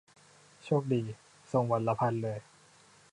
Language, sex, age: Thai, male, under 19